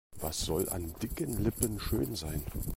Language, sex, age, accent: German, male, 50-59, Deutschland Deutsch